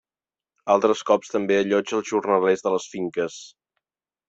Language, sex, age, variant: Catalan, male, 40-49, Central